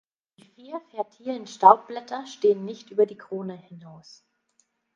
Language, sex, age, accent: German, female, 30-39, Deutschland Deutsch